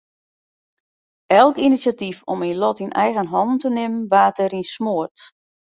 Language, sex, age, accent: Western Frisian, female, 40-49, Wâldfrysk